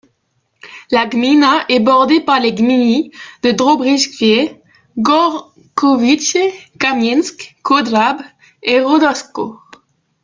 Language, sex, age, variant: French, female, 19-29, Français de métropole